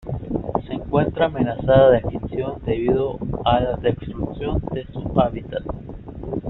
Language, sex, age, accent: Spanish, male, 19-29, México